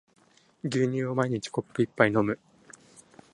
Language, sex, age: Japanese, male, 19-29